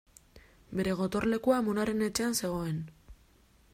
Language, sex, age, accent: Basque, female, 19-29, Mendebalekoa (Araba, Bizkaia, Gipuzkoako mendebaleko herri batzuk)